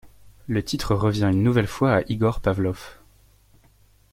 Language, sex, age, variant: French, male, 19-29, Français de métropole